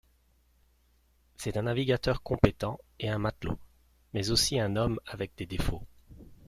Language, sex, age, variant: French, male, 40-49, Français de métropole